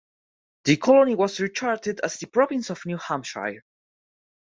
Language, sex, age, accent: English, male, under 19, United States English